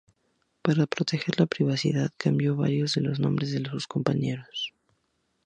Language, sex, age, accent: Spanish, female, 19-29, México